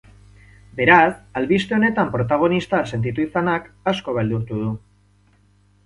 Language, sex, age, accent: Basque, male, 19-29, Erdialdekoa edo Nafarra (Gipuzkoa, Nafarroa)